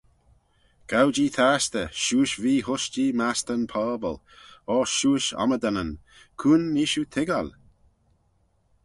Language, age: Manx, 40-49